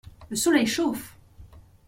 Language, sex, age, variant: French, female, 19-29, Français de métropole